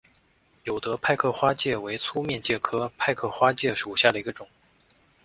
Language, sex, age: Chinese, male, 19-29